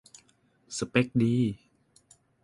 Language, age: Thai, 40-49